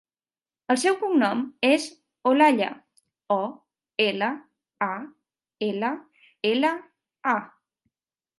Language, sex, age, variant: Catalan, female, 19-29, Central